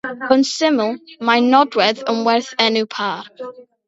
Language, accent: Welsh, Y Deyrnas Unedig Cymraeg